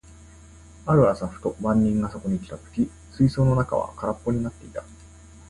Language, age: Japanese, 30-39